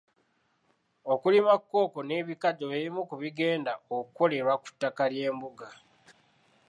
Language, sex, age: Ganda, male, 19-29